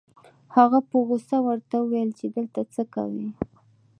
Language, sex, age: Pashto, female, 19-29